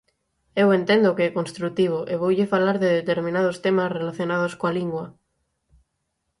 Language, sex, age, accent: Galician, female, 19-29, Central (gheada); Normativo (estándar)